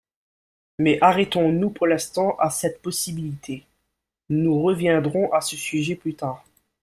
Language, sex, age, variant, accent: French, male, 19-29, Français des départements et régions d'outre-mer, Français de La Réunion